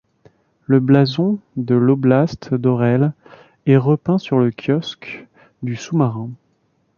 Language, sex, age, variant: French, male, 30-39, Français de métropole